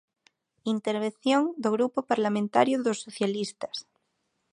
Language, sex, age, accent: Galician, female, 19-29, Oriental (común en zona oriental)